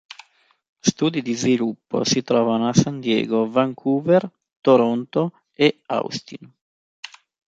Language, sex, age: Italian, male, 30-39